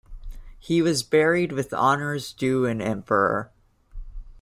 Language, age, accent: English, 19-29, United States English